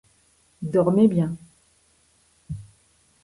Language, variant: French, Français de métropole